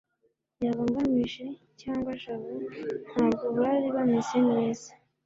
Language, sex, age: Kinyarwanda, female, 19-29